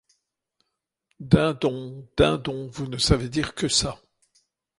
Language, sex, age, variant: French, male, 60-69, Français de métropole